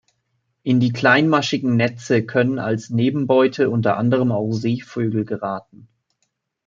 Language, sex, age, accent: German, male, 19-29, Deutschland Deutsch